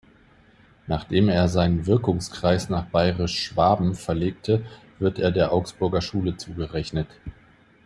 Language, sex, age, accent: German, male, 40-49, Deutschland Deutsch